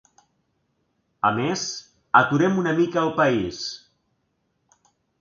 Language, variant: Catalan, Nord-Occidental